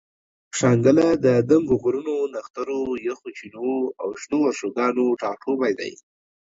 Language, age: Pashto, 19-29